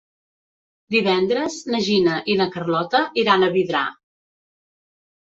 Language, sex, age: Catalan, female, 50-59